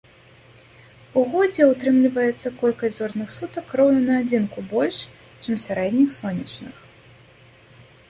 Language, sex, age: Belarusian, female, 30-39